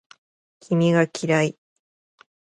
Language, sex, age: Japanese, female, 30-39